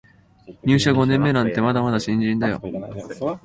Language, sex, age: Japanese, male, 19-29